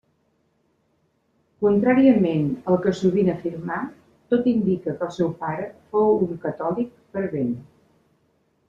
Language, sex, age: Catalan, female, 70-79